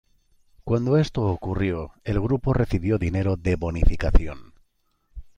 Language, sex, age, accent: Spanish, male, 50-59, España: Centro-Sur peninsular (Madrid, Toledo, Castilla-La Mancha)